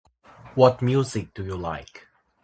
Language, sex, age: English, male, 19-29